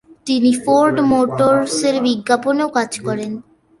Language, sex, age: Bengali, female, under 19